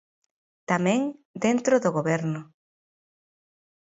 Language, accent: Galician, Central (gheada)